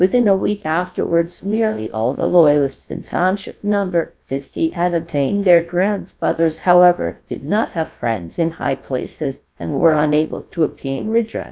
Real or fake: fake